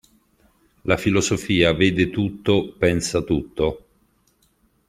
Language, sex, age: Italian, male, 50-59